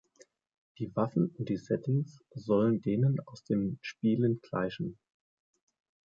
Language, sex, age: German, male, 30-39